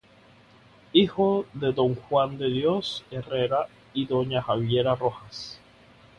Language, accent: Spanish, Caribe: Cuba, Venezuela, Puerto Rico, República Dominicana, Panamá, Colombia caribeña, México caribeño, Costa del golfo de México